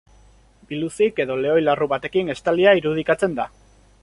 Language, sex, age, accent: Basque, male, 19-29, Erdialdekoa edo Nafarra (Gipuzkoa, Nafarroa)